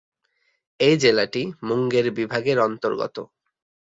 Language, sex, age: Bengali, male, 19-29